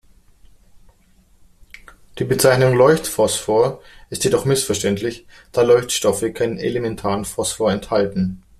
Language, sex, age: German, male, 30-39